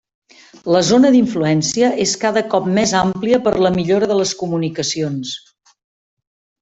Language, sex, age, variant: Catalan, female, 50-59, Central